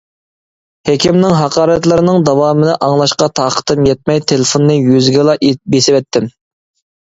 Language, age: Uyghur, 19-29